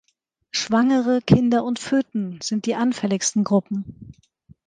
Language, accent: German, Deutschland Deutsch